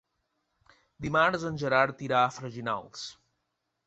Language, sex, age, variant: Catalan, male, 30-39, Balear